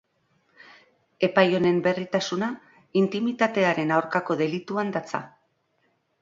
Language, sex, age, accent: Basque, female, 40-49, Erdialdekoa edo Nafarra (Gipuzkoa, Nafarroa)